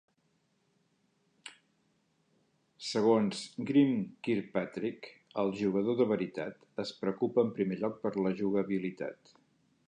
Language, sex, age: Catalan, male, 50-59